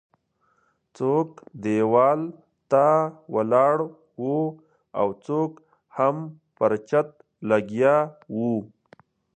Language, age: Pashto, 19-29